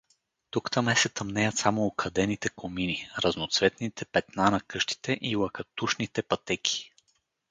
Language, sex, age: Bulgarian, male, 30-39